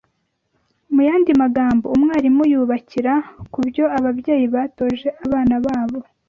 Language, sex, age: Kinyarwanda, female, 19-29